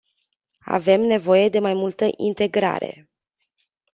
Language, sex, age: Romanian, female, 19-29